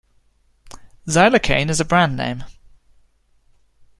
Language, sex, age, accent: English, male, 30-39, England English